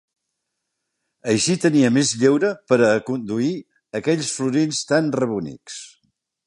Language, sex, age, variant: Catalan, male, 70-79, Central